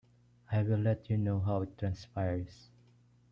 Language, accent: English, Filipino